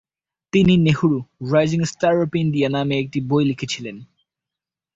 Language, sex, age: Bengali, male, 19-29